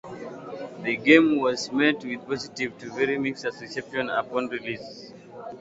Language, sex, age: English, male, 19-29